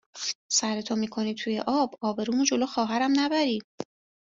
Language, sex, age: Persian, female, 30-39